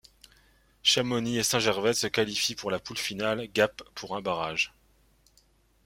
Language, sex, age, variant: French, male, 30-39, Français de métropole